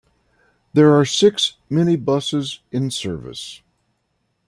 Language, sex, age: English, male, 70-79